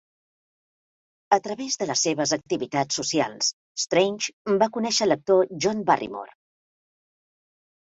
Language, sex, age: Catalan, female, 50-59